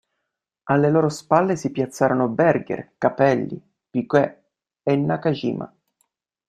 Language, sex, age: Italian, male, 19-29